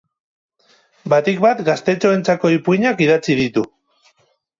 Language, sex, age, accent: Basque, male, 30-39, Mendebalekoa (Araba, Bizkaia, Gipuzkoako mendebaleko herri batzuk)